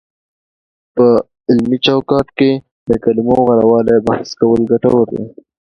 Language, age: Pashto, 19-29